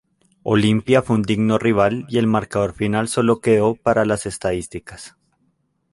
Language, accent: Spanish, Andino-Pacífico: Colombia, Perú, Ecuador, oeste de Bolivia y Venezuela andina